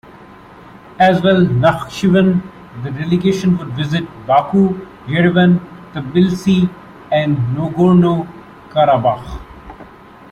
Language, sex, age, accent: English, male, 30-39, India and South Asia (India, Pakistan, Sri Lanka)